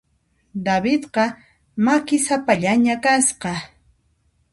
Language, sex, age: Puno Quechua, female, 30-39